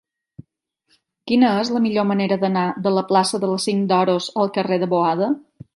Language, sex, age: Catalan, female, 40-49